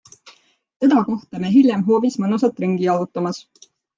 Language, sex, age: Estonian, female, 19-29